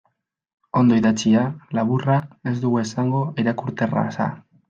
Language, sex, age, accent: Basque, male, 19-29, Mendebalekoa (Araba, Bizkaia, Gipuzkoako mendebaleko herri batzuk)